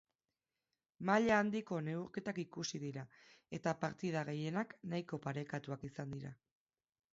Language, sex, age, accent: Basque, female, 30-39, Erdialdekoa edo Nafarra (Gipuzkoa, Nafarroa)